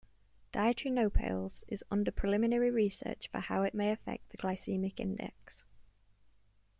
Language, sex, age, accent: English, female, 19-29, England English